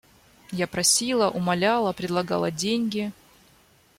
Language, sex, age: Russian, female, 19-29